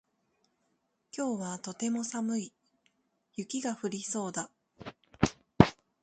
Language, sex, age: Japanese, female, 30-39